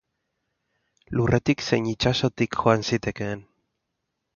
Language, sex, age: Basque, male, 30-39